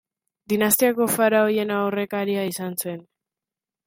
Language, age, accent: Basque, under 19, Mendebalekoa (Araba, Bizkaia, Gipuzkoako mendebaleko herri batzuk)